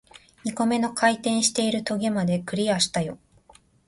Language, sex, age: Japanese, female, 30-39